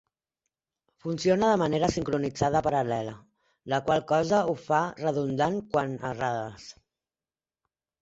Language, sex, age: Catalan, female, 30-39